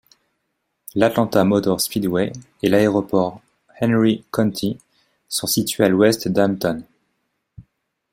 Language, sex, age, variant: French, male, 30-39, Français de métropole